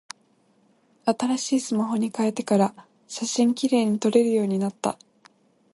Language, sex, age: Japanese, female, 19-29